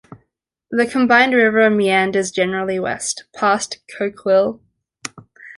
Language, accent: English, Australian English